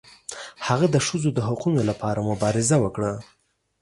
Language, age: Pashto, 30-39